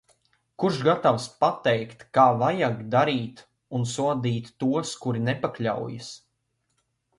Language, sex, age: Latvian, male, 19-29